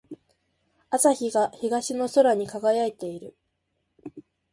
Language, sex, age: Japanese, female, under 19